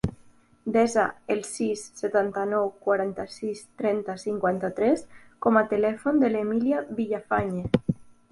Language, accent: Catalan, valencià